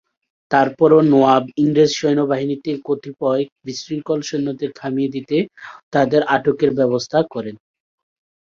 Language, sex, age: Bengali, male, 19-29